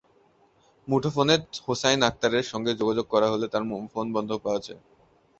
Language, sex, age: Bengali, male, under 19